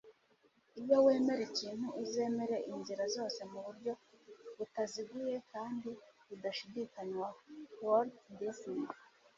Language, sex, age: Kinyarwanda, female, 30-39